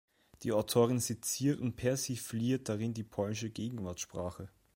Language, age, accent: German, 19-29, Österreichisches Deutsch